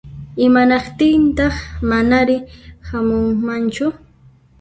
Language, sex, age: Puno Quechua, female, 19-29